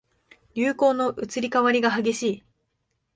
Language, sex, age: Japanese, female, 19-29